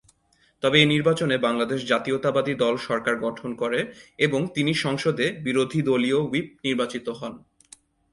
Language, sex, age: Bengali, male, 19-29